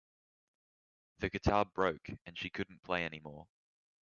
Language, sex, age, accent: English, male, under 19, Australian English